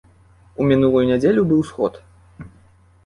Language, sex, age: Belarusian, male, 19-29